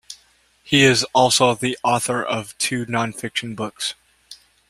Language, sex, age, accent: English, male, 30-39, United States English